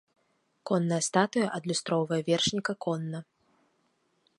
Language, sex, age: Belarusian, female, 19-29